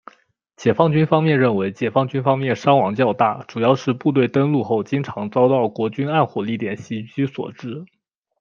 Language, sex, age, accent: Chinese, male, 19-29, 出生地：浙江省